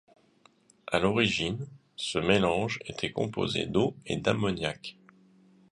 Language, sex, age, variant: French, male, 30-39, Français de métropole